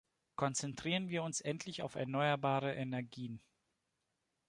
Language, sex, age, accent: German, male, 30-39, Deutschland Deutsch